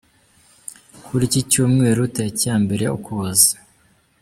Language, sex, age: Kinyarwanda, male, 30-39